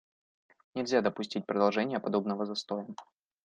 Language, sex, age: Russian, male, 19-29